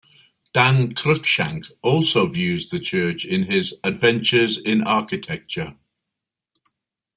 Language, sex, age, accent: English, male, 50-59, England English